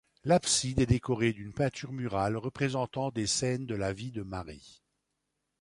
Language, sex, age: French, male, 60-69